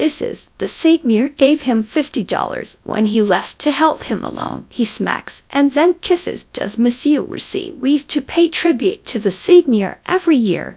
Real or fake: fake